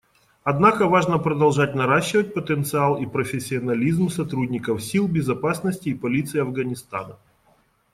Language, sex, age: Russian, male, 40-49